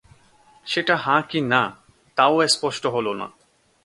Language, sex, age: Bengali, male, 19-29